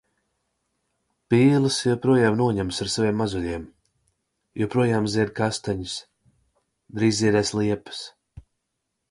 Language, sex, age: Latvian, male, 19-29